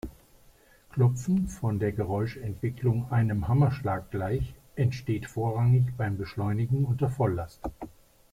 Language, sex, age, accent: German, male, 60-69, Deutschland Deutsch